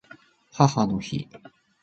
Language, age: Japanese, 30-39